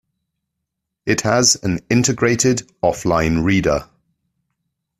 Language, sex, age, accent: English, male, 40-49, England English